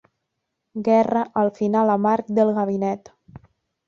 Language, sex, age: Catalan, female, 30-39